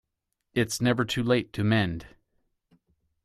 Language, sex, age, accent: English, male, 40-49, United States English